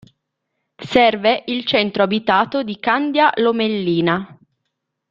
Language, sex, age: Italian, male, 30-39